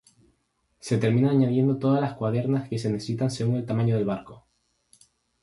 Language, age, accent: Spanish, 19-29, España: Islas Canarias